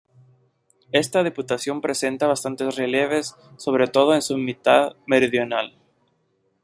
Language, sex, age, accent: Spanish, male, 19-29, México